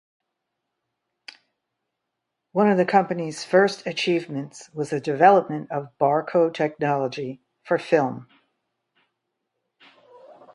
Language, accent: English, United States English